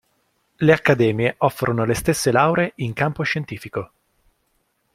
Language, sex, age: Italian, male, 19-29